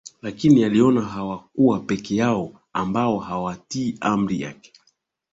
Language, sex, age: Swahili, male, 30-39